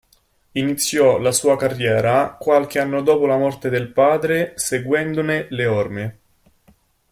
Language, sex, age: Italian, male, 19-29